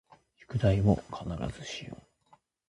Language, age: Japanese, 30-39